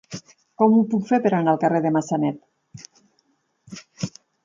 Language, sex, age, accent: Catalan, female, 40-49, Tortosí